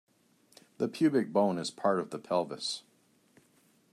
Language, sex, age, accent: English, male, 60-69, Canadian English